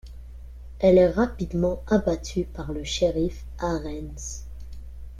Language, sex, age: French, male, under 19